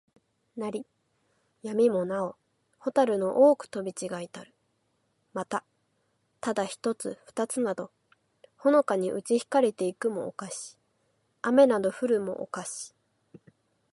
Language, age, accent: Japanese, 19-29, 標準語